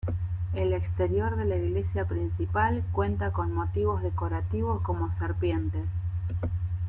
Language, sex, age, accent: Spanish, female, 40-49, Rioplatense: Argentina, Uruguay, este de Bolivia, Paraguay